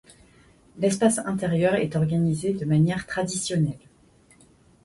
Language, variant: French, Français de métropole